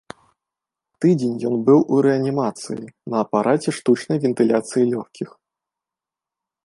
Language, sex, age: Belarusian, male, 19-29